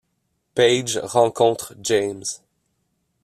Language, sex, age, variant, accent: French, male, 19-29, Français d'Amérique du Nord, Français du Canada